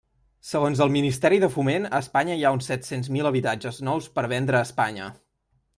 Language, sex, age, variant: Catalan, male, 19-29, Central